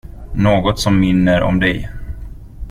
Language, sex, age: Swedish, male, 30-39